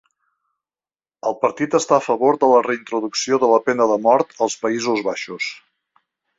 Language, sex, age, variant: Catalan, male, 50-59, Nord-Occidental